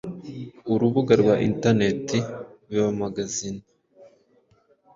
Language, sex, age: Kinyarwanda, male, 19-29